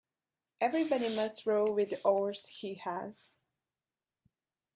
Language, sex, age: English, female, 19-29